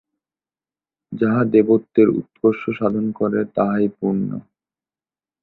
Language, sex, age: Bengali, male, 19-29